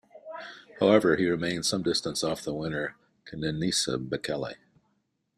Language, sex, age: English, male, 50-59